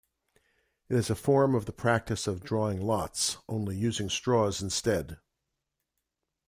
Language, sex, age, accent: English, male, 70-79, United States English